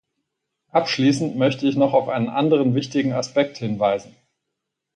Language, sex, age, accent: German, male, 40-49, Deutschland Deutsch